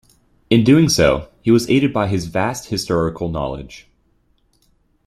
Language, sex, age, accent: English, male, 19-29, United States English